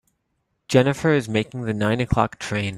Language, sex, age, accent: English, male, 30-39, United States English